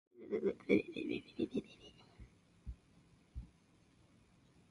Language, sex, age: Japanese, female, 19-29